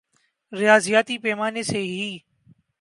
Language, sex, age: Urdu, male, 19-29